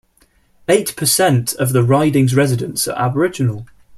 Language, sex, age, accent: English, male, 19-29, England English